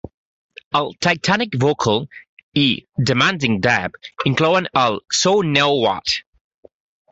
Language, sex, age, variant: Catalan, male, 40-49, Central